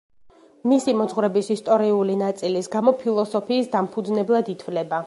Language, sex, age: Georgian, female, 19-29